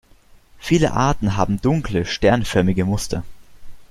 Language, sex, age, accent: German, male, under 19, Deutschland Deutsch